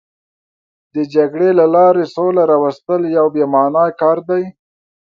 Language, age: Pashto, 19-29